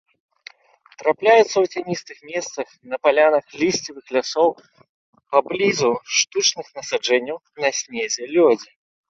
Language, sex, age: Belarusian, male, 19-29